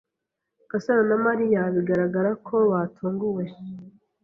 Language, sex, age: Kinyarwanda, female, 19-29